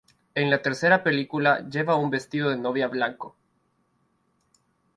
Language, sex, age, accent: Spanish, male, 19-29, Andino-Pacífico: Colombia, Perú, Ecuador, oeste de Bolivia y Venezuela andina